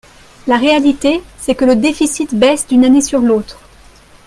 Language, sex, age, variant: French, female, 19-29, Français de métropole